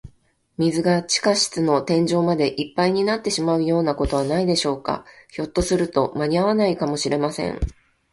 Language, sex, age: Japanese, female, 40-49